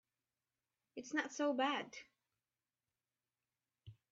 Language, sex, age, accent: English, female, 19-29, United States English